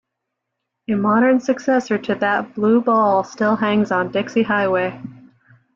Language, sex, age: English, female, 30-39